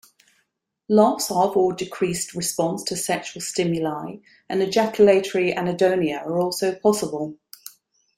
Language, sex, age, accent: English, female, 40-49, England English